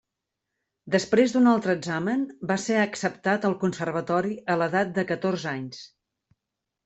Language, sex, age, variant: Catalan, female, 50-59, Central